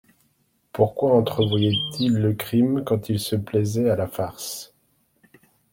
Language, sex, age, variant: French, male, 50-59, Français de métropole